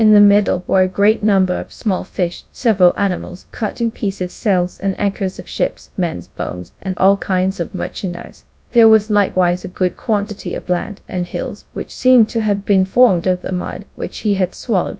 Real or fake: fake